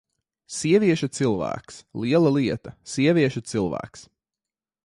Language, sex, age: Latvian, male, 19-29